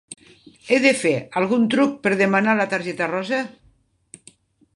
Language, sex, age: Catalan, female, 60-69